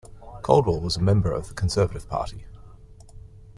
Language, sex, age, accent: English, male, 40-49, Australian English